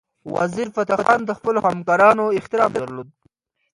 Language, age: Pashto, 19-29